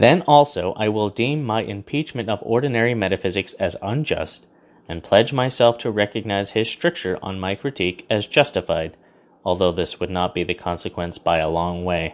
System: none